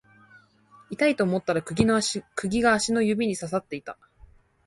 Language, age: Japanese, 19-29